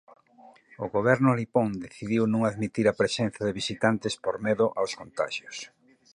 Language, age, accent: Galician, 50-59, Central (gheada)